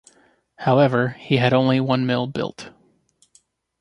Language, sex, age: English, male, 30-39